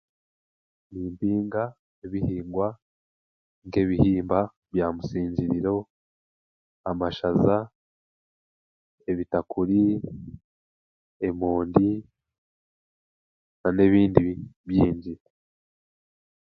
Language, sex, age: Chiga, male, 19-29